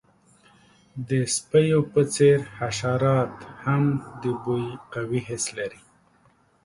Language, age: Pashto, 40-49